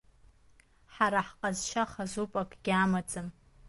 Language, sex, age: Abkhazian, female, under 19